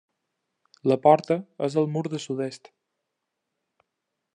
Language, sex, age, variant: Catalan, male, 19-29, Balear